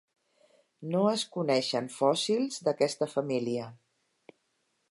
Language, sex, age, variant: Catalan, female, 60-69, Central